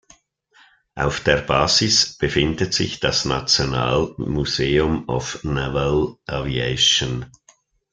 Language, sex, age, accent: German, male, 60-69, Schweizerdeutsch